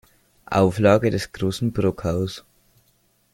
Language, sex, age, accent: German, male, 90+, Österreichisches Deutsch